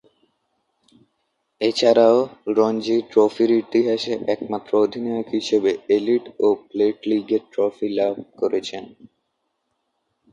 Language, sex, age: Bengali, male, under 19